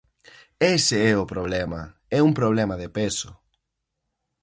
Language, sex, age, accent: Galician, male, 19-29, Oriental (común en zona oriental)